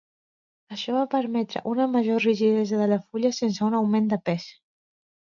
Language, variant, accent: Catalan, Central, central